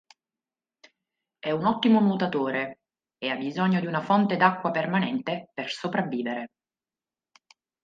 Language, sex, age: Italian, female, 40-49